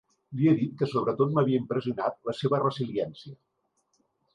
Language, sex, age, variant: Catalan, male, 60-69, Central